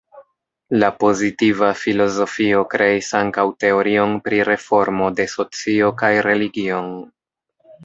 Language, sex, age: Esperanto, male, 30-39